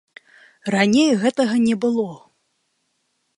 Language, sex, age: Belarusian, female, 30-39